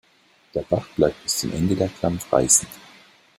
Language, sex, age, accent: German, male, 50-59, Deutschland Deutsch